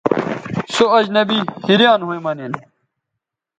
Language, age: Bateri, 19-29